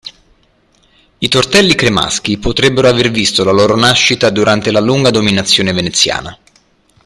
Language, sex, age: Italian, male, 30-39